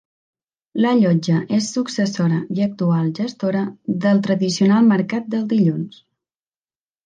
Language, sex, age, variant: Catalan, female, 19-29, Septentrional